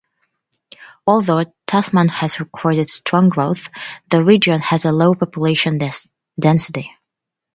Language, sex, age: English, female, 19-29